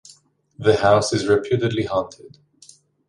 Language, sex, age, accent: English, male, 19-29, United States English